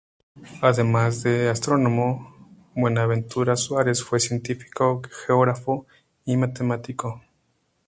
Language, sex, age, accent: Spanish, male, 19-29, México